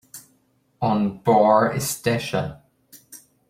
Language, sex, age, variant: Irish, male, 19-29, Gaeilge na Mumhan